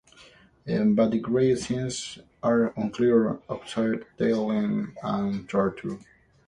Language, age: English, 19-29